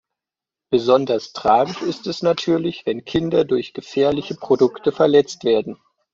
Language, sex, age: German, male, 30-39